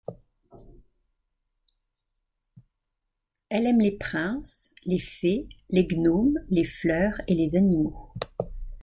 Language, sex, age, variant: French, female, 50-59, Français de métropole